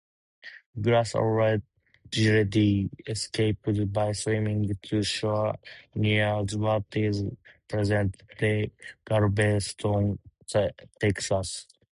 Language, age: English, 19-29